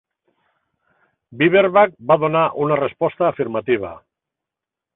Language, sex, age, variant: Catalan, male, 50-59, Septentrional